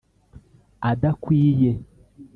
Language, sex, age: Kinyarwanda, male, 30-39